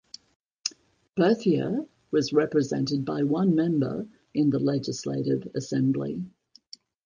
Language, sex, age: English, female, 70-79